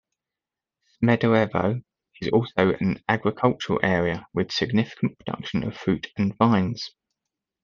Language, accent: English, England English